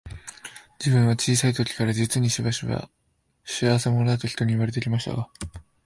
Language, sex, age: Japanese, male, 19-29